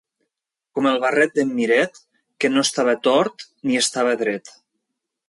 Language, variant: Catalan, Nord-Occidental